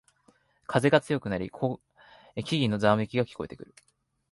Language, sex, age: Japanese, male, 19-29